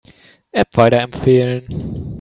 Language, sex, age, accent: German, male, 19-29, Deutschland Deutsch